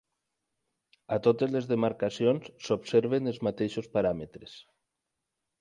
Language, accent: Catalan, valencià